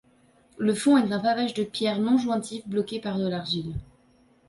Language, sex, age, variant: French, female, 19-29, Français de métropole